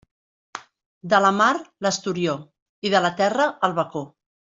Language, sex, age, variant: Catalan, female, 50-59, Central